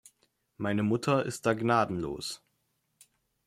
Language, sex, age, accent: German, male, 19-29, Deutschland Deutsch